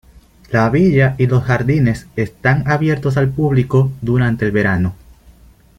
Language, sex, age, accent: Spanish, male, 19-29, Caribe: Cuba, Venezuela, Puerto Rico, República Dominicana, Panamá, Colombia caribeña, México caribeño, Costa del golfo de México